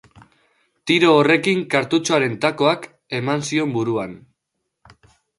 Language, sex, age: Basque, male, under 19